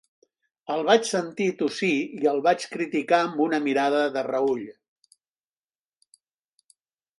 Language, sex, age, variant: Catalan, male, 60-69, Central